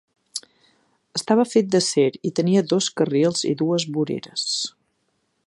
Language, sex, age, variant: Catalan, female, 40-49, Central